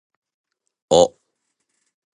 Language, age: Japanese, 19-29